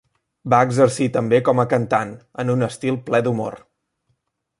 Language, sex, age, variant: Catalan, male, 19-29, Central